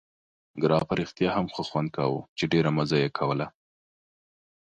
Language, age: Pashto, 30-39